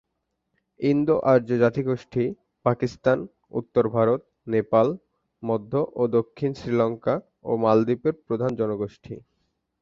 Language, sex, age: Bengali, male, 19-29